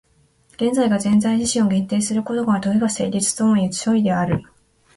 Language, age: Japanese, 19-29